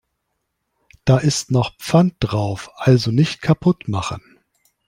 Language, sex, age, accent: German, male, 30-39, Deutschland Deutsch